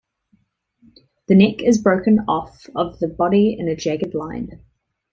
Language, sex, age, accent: English, female, 19-29, New Zealand English